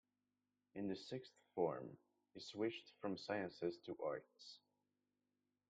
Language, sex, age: English, male, under 19